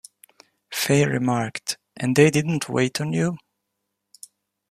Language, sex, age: English, male, 19-29